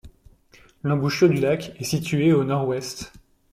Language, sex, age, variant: French, male, 19-29, Français de métropole